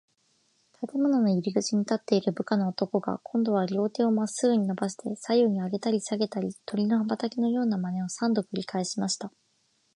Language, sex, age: Japanese, female, 19-29